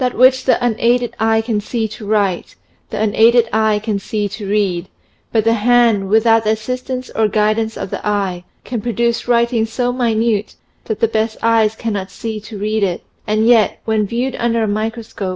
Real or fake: real